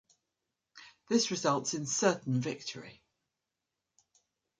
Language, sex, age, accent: English, female, 60-69, England English